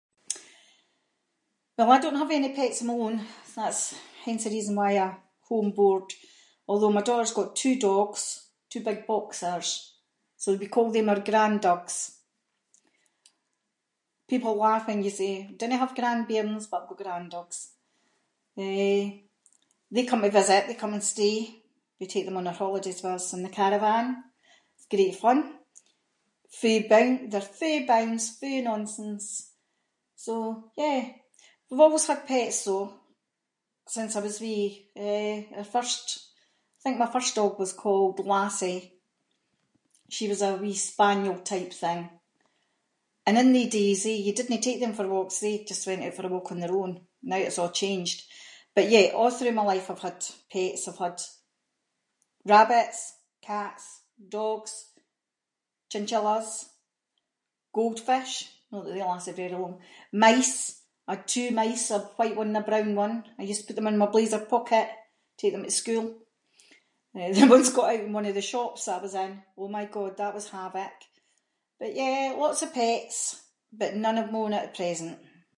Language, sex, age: Scots, female, 50-59